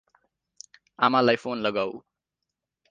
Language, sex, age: Nepali, male, 19-29